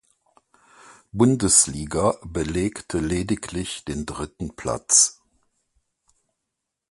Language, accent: German, Deutschland Deutsch